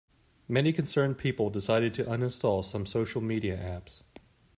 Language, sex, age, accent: English, male, 30-39, United States English